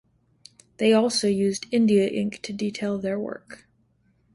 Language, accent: English, United States English